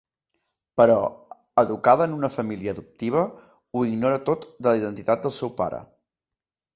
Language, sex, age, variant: Catalan, male, 30-39, Central